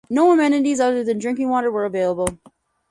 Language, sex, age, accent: English, female, 30-39, United States English